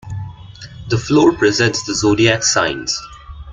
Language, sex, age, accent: English, male, 19-29, India and South Asia (India, Pakistan, Sri Lanka)